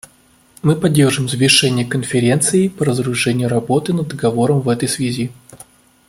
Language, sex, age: Russian, male, 19-29